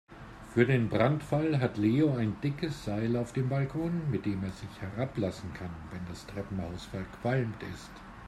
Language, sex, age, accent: German, male, 50-59, Deutschland Deutsch